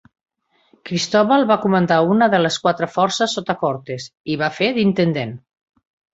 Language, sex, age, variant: Catalan, female, 60-69, Central